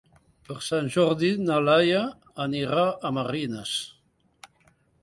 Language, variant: Catalan, Septentrional